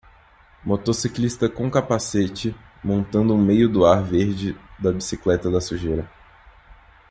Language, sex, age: Portuguese, male, 19-29